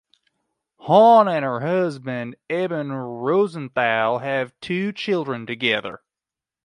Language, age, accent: English, 19-29, United States English